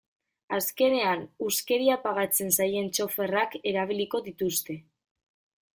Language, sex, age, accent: Basque, female, 19-29, Mendebalekoa (Araba, Bizkaia, Gipuzkoako mendebaleko herri batzuk)